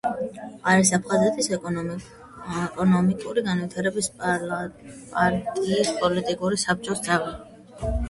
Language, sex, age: Georgian, female, under 19